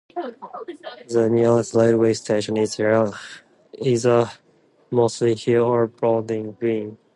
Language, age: English, 19-29